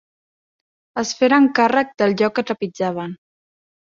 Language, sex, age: Catalan, female, 19-29